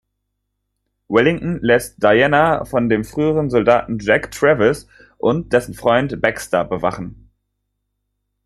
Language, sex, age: German, male, 19-29